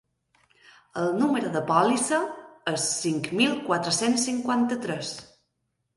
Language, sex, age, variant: Catalan, male, 30-39, Balear